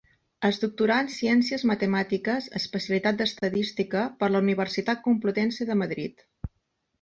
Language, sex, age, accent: Catalan, female, 50-59, Empordanès